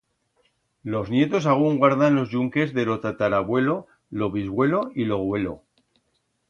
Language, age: Aragonese, 50-59